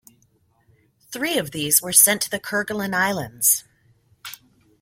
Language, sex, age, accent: English, female, 40-49, United States English